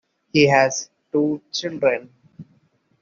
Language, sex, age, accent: English, male, 30-39, India and South Asia (India, Pakistan, Sri Lanka)